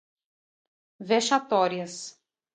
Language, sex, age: Portuguese, female, 30-39